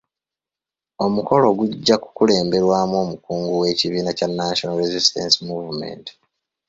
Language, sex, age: Ganda, male, 19-29